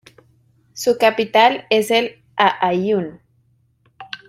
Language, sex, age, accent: Spanish, female, 30-39, México